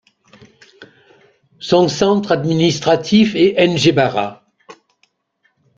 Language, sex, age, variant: French, male, 50-59, Français de métropole